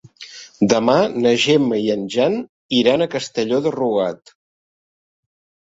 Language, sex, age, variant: Catalan, male, 60-69, Central